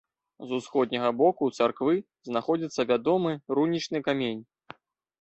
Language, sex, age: Belarusian, male, 19-29